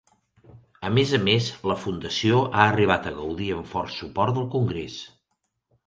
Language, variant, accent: Catalan, Central, tarragoní